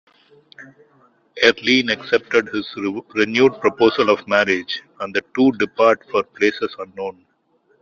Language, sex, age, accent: English, male, 40-49, India and South Asia (India, Pakistan, Sri Lanka)